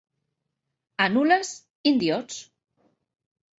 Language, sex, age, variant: Catalan, female, 40-49, Central